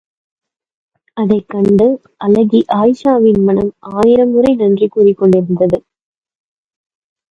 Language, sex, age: Tamil, female, 19-29